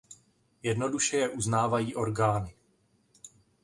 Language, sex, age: Czech, male, 40-49